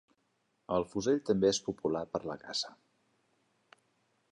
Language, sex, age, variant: Catalan, male, 40-49, Nord-Occidental